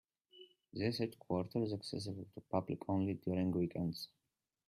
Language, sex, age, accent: English, male, 19-29, United States English